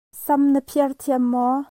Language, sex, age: Hakha Chin, female, 19-29